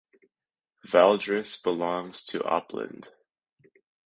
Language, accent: English, United States English